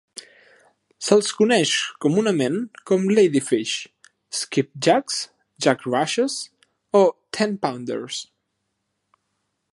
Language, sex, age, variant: Catalan, male, 19-29, Central